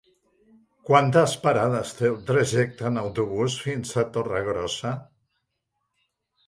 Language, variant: Catalan, Central